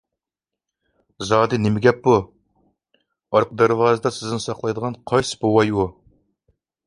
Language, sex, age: Uyghur, male, 40-49